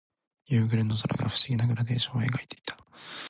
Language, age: Japanese, 19-29